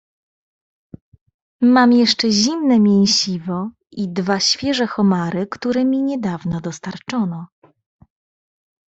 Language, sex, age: Polish, female, 30-39